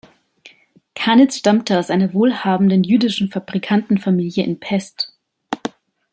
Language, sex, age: German, female, 30-39